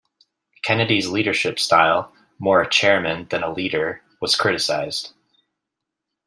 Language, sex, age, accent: English, male, 30-39, United States English